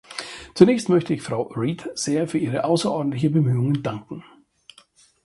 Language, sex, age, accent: German, male, 50-59, Deutschland Deutsch